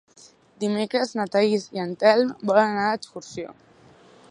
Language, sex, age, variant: Catalan, female, 19-29, Central